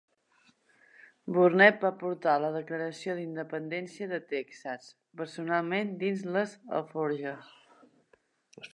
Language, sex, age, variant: Catalan, male, 30-39, Central